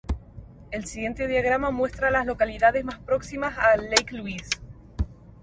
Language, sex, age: Spanish, female, 19-29